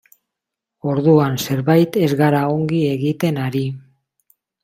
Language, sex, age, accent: Basque, male, 50-59, Mendebalekoa (Araba, Bizkaia, Gipuzkoako mendebaleko herri batzuk)